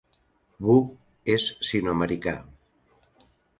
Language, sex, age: Catalan, male, 60-69